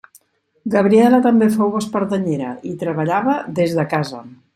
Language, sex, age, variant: Catalan, female, 50-59, Central